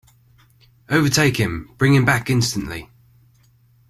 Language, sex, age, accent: English, male, 19-29, England English